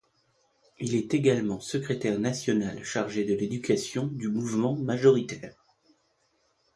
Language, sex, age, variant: French, male, 40-49, Français de métropole